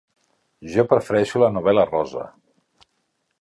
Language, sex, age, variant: Catalan, male, 50-59, Central